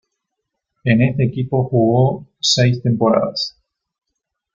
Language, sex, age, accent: Spanish, male, 30-39, Rioplatense: Argentina, Uruguay, este de Bolivia, Paraguay